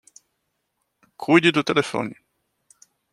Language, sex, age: Portuguese, male, 40-49